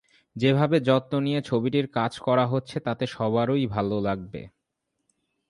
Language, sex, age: Bengali, male, 19-29